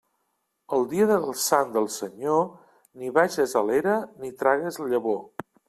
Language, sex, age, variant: Catalan, male, 50-59, Central